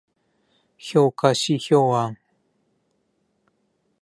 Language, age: Japanese, 40-49